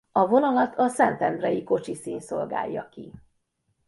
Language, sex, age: Hungarian, female, 50-59